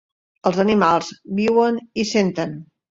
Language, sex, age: Catalan, female, 50-59